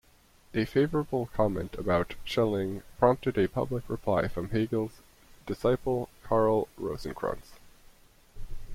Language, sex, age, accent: English, male, 19-29, United States English